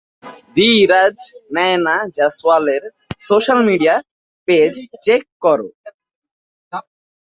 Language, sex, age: Bengali, male, under 19